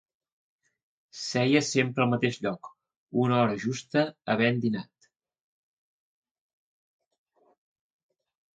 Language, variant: Catalan, Central